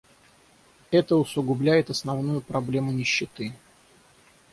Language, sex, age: Russian, male, 30-39